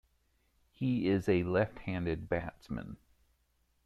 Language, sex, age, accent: English, male, 40-49, United States English